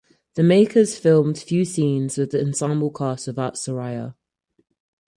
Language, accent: English, England English